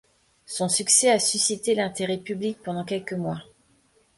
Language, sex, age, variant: French, female, 30-39, Français de métropole